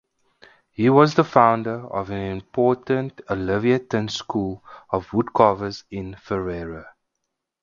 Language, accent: English, Southern African (South Africa, Zimbabwe, Namibia)